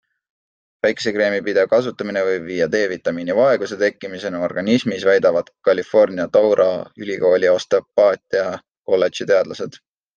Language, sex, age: Estonian, male, 19-29